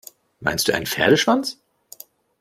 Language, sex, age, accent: German, male, 30-39, Deutschland Deutsch